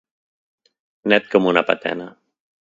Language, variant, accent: Catalan, Central, central